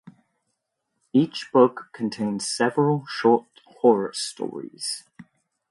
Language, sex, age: English, male, 30-39